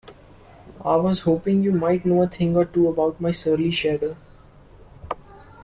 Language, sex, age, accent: English, male, 19-29, India and South Asia (India, Pakistan, Sri Lanka)